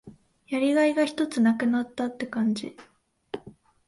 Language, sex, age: Japanese, female, 19-29